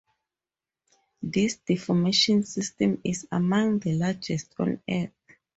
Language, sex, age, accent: English, female, 30-39, Southern African (South Africa, Zimbabwe, Namibia)